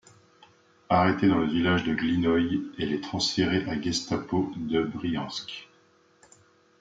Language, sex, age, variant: French, male, 40-49, Français de métropole